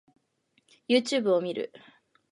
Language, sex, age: Japanese, female, 19-29